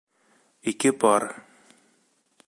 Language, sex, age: Bashkir, male, 19-29